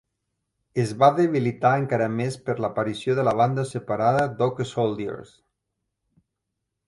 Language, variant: Catalan, Nord-Occidental